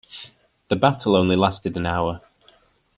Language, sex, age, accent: English, male, 19-29, England English